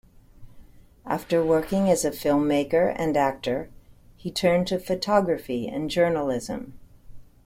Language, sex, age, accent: English, female, 60-69, United States English